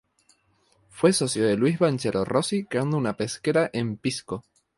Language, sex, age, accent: Spanish, male, 19-29, España: Islas Canarias